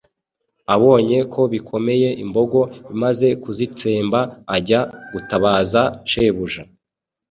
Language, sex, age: Kinyarwanda, male, 40-49